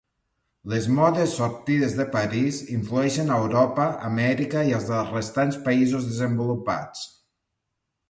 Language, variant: Catalan, Nord-Occidental